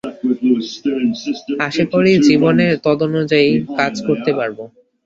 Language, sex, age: Bengali, male, under 19